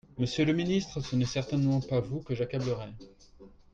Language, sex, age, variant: French, male, 30-39, Français de métropole